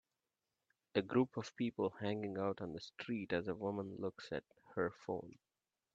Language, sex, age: English, male, 40-49